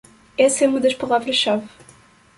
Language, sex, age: Portuguese, female, 19-29